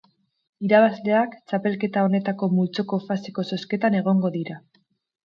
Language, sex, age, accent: Basque, female, 19-29, Mendebalekoa (Araba, Bizkaia, Gipuzkoako mendebaleko herri batzuk)